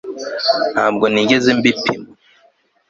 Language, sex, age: Kinyarwanda, male, 19-29